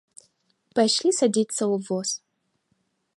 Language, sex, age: Belarusian, female, 19-29